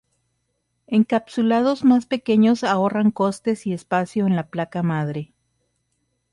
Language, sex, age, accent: Spanish, female, 30-39, México